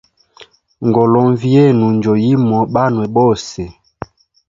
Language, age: Hemba, 19-29